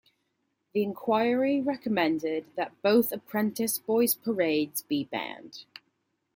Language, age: English, 19-29